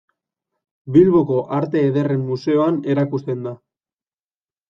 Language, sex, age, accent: Basque, male, 19-29, Erdialdekoa edo Nafarra (Gipuzkoa, Nafarroa)